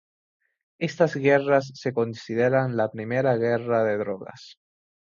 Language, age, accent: Spanish, 19-29, España: Islas Canarias